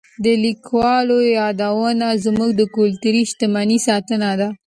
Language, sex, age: Pashto, female, 19-29